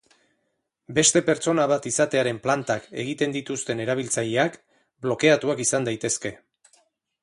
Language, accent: Basque, Erdialdekoa edo Nafarra (Gipuzkoa, Nafarroa)